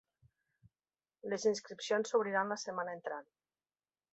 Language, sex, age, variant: Catalan, female, 40-49, Nord-Occidental